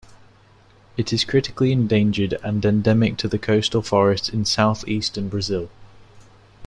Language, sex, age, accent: English, male, under 19, England English